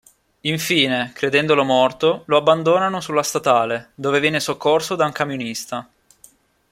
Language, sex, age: Italian, male, 19-29